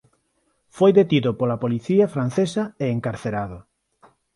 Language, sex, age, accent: Galician, male, 50-59, Neofalante